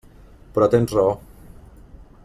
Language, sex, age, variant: Catalan, male, 30-39, Balear